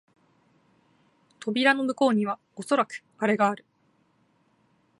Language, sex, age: Japanese, female, 19-29